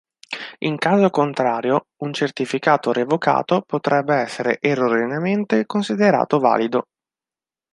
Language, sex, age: Italian, male, 19-29